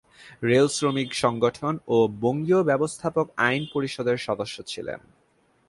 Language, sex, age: Bengali, male, 19-29